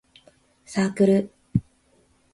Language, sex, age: Japanese, female, 30-39